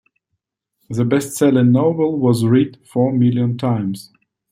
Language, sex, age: English, male, 19-29